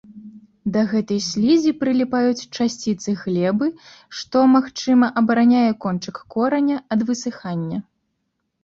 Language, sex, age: Belarusian, female, 19-29